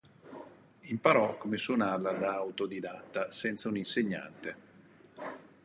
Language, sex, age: Italian, male, 50-59